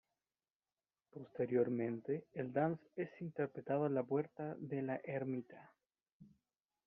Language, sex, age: Spanish, male, 30-39